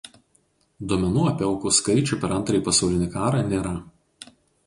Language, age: Lithuanian, 40-49